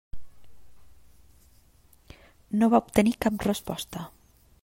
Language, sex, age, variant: Catalan, female, 30-39, Central